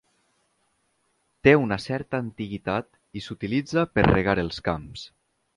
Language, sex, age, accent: Catalan, male, 19-29, valencià; valencià meridional